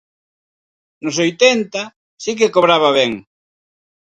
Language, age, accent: Galician, 60-69, Normativo (estándar)